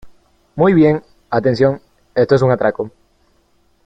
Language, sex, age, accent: Spanish, male, 19-29, México